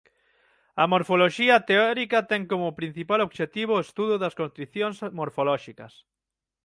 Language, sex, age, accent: Galician, male, 30-39, Atlántico (seseo e gheada); Central (gheada); Normativo (estándar)